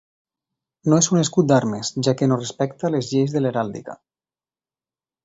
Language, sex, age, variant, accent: Catalan, male, 19-29, Valencià central, valencià